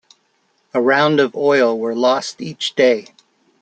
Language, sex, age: English, male, 60-69